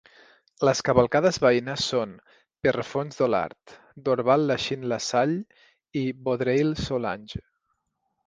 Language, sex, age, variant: Catalan, male, 30-39, Central